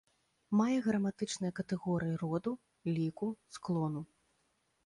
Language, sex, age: Belarusian, female, 30-39